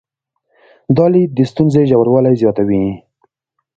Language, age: Pashto, 19-29